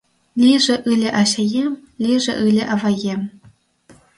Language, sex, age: Mari, female, under 19